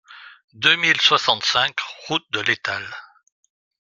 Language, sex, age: French, male, 60-69